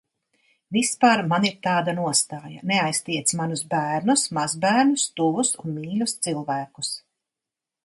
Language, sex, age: Latvian, female, 60-69